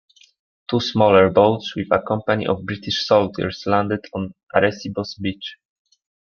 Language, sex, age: English, male, 19-29